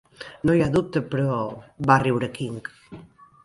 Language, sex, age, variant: Catalan, female, 40-49, Central